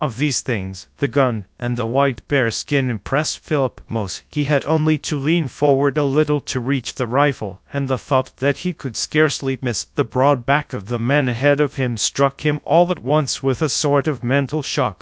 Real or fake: fake